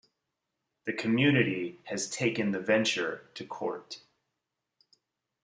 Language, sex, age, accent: English, male, 30-39, United States English